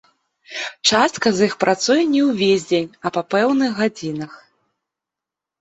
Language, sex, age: Belarusian, female, 30-39